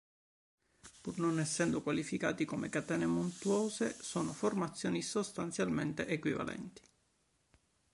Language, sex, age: Italian, male, 30-39